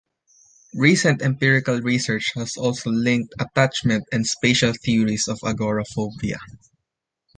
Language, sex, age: English, male, 19-29